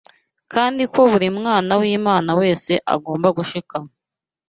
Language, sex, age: Kinyarwanda, female, 19-29